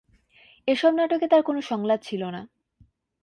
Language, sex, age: Bengali, female, 19-29